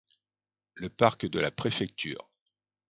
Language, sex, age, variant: French, male, 50-59, Français de métropole